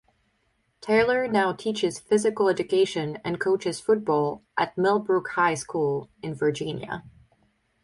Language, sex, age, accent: English, female, 19-29, United States English